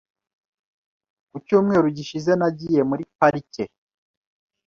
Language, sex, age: Kinyarwanda, male, 30-39